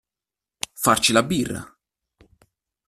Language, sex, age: Italian, male, 19-29